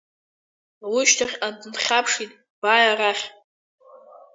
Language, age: Abkhazian, under 19